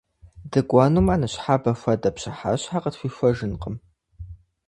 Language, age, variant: Kabardian, 19-29, Адыгэбзэ (Къэбэрдей, Кирил, Урысей)